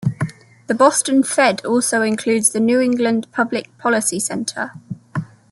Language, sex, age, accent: English, female, 19-29, England English